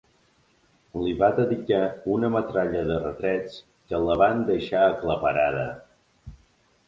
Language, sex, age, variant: Catalan, male, 30-39, Balear